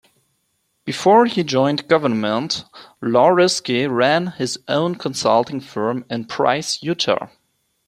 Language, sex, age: English, male, 19-29